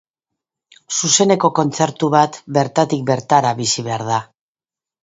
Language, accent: Basque, Mendebalekoa (Araba, Bizkaia, Gipuzkoako mendebaleko herri batzuk)